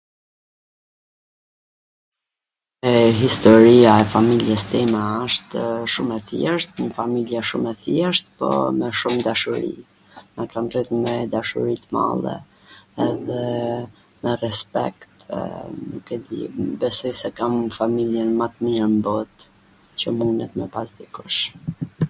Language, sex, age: Gheg Albanian, female, 40-49